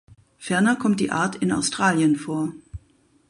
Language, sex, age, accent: German, female, 40-49, Deutschland Deutsch